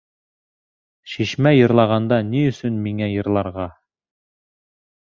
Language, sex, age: Bashkir, male, 19-29